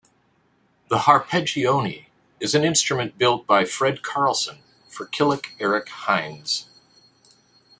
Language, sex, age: English, male, 50-59